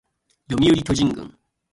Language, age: Japanese, 19-29